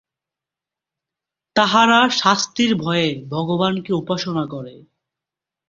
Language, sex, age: Bengali, male, 19-29